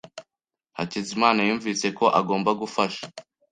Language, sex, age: Kinyarwanda, male, under 19